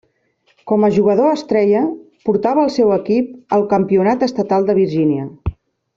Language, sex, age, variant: Catalan, female, 50-59, Central